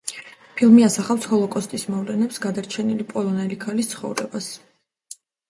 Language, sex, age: Georgian, female, 19-29